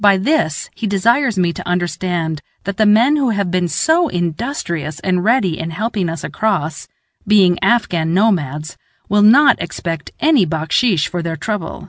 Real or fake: real